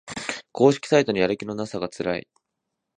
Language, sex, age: Japanese, male, 19-29